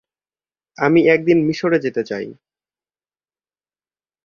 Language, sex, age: Bengali, male, 19-29